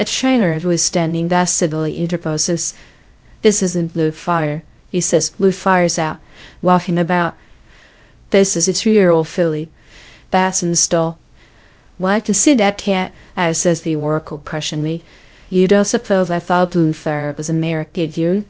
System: TTS, VITS